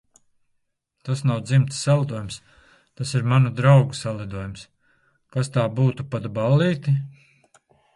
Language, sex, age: Latvian, male, 40-49